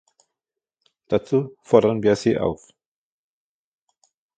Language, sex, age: German, male, 50-59